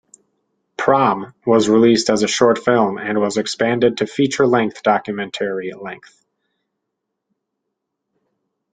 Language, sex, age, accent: English, male, 30-39, United States English